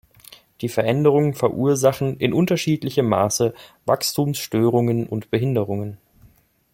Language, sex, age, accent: German, male, 30-39, Deutschland Deutsch